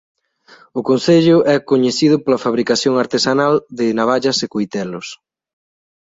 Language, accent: Galician, Atlántico (seseo e gheada)